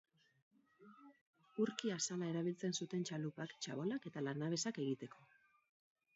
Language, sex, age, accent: Basque, female, 40-49, Mendebalekoa (Araba, Bizkaia, Gipuzkoako mendebaleko herri batzuk)